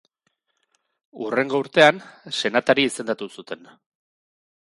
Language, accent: Basque, Erdialdekoa edo Nafarra (Gipuzkoa, Nafarroa)